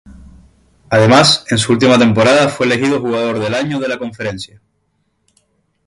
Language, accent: Spanish, España: Islas Canarias